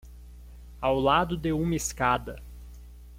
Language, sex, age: Portuguese, male, 30-39